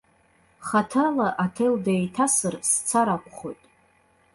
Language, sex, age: Abkhazian, female, 30-39